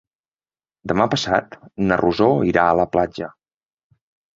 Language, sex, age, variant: Catalan, male, 19-29, Central